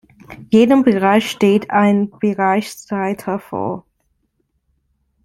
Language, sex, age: German, female, 19-29